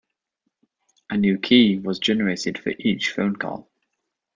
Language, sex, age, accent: English, male, 19-29, England English